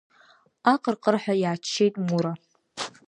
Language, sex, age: Abkhazian, female, under 19